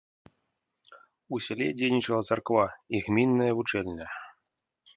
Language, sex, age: Belarusian, male, 30-39